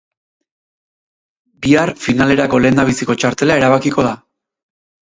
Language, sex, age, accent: Basque, male, 30-39, Erdialdekoa edo Nafarra (Gipuzkoa, Nafarroa)